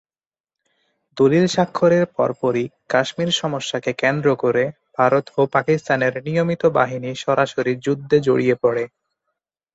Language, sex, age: Bengali, male, 19-29